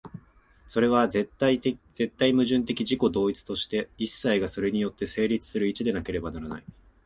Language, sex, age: Japanese, male, 19-29